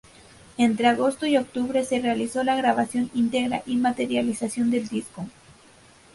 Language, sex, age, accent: Spanish, female, 19-29, México